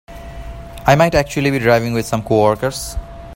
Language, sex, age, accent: English, male, 19-29, India and South Asia (India, Pakistan, Sri Lanka)